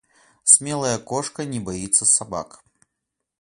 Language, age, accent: Russian, 19-29, Русский